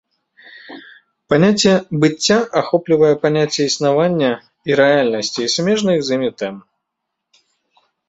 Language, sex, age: Belarusian, male, 30-39